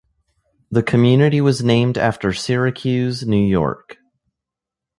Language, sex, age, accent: English, male, 19-29, United States English